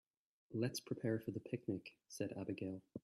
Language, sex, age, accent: English, male, 30-39, Irish English